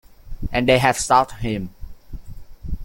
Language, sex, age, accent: English, male, 19-29, United States English